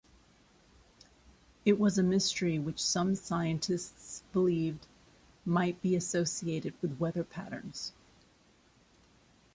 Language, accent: English, United States English